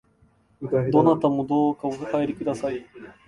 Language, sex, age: Japanese, male, 19-29